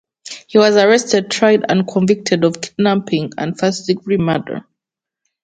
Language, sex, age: English, female, 19-29